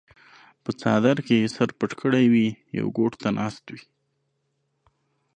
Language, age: Pashto, 19-29